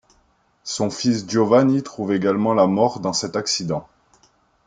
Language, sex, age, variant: French, male, 30-39, Français de métropole